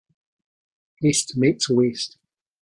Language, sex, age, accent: English, male, 50-59, Scottish English